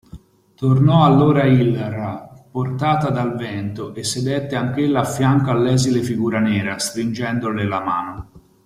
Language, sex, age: Italian, male, 40-49